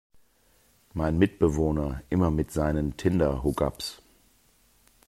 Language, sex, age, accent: German, male, 40-49, Deutschland Deutsch